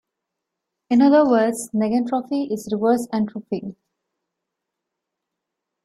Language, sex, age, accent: English, female, 30-39, India and South Asia (India, Pakistan, Sri Lanka)